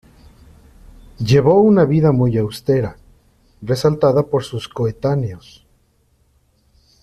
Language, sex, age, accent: Spanish, male, 30-39, México